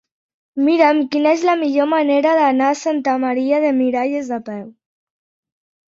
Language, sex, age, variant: Catalan, male, 40-49, Septentrional